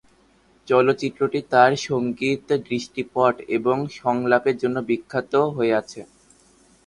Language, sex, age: Bengali, male, under 19